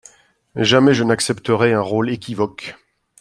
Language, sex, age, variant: French, male, 50-59, Français de métropole